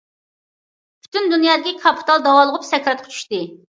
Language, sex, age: Uyghur, female, 40-49